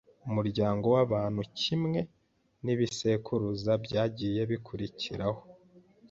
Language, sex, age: Kinyarwanda, male, 19-29